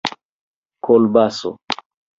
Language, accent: Esperanto, Internacia